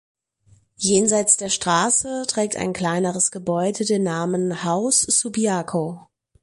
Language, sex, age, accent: German, female, 30-39, Deutschland Deutsch